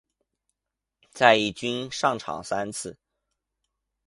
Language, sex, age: Chinese, male, 19-29